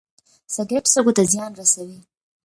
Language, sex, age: Pashto, female, 19-29